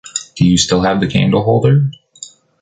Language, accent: English, United States English